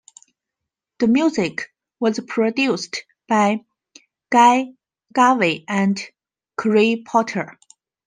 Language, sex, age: English, female, 30-39